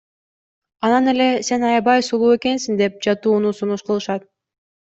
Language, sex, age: Kyrgyz, female, 19-29